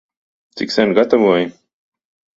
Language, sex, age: Latvian, male, 30-39